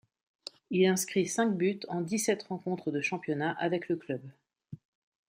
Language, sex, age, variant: French, female, 40-49, Français de métropole